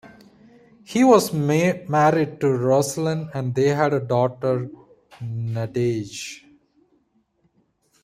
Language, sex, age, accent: English, male, 30-39, India and South Asia (India, Pakistan, Sri Lanka)